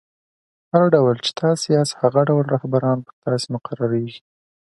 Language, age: Pashto, 19-29